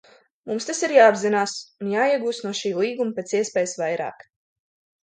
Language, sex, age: Latvian, female, under 19